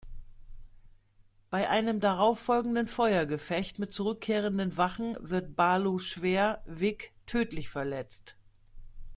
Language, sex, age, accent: German, female, 50-59, Deutschland Deutsch